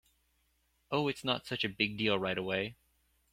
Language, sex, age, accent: English, male, 19-29, United States English